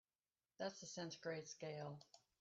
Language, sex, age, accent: English, female, 60-69, United States English